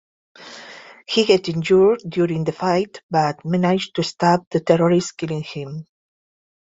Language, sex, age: English, female, 50-59